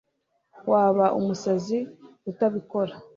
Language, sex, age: Kinyarwanda, female, 30-39